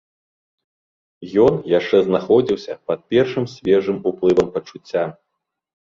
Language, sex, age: Belarusian, male, 40-49